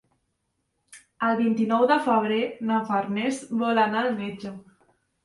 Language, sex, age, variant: Catalan, male, 30-39, Central